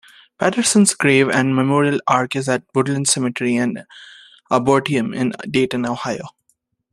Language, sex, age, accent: English, male, 19-29, United States English